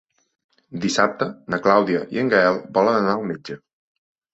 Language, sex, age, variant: Catalan, male, 19-29, Central